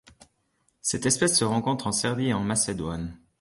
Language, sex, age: French, male, 19-29